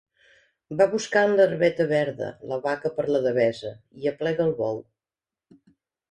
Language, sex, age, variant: Catalan, female, 50-59, Central